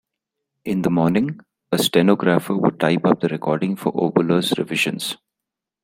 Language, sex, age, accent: English, male, 30-39, India and South Asia (India, Pakistan, Sri Lanka)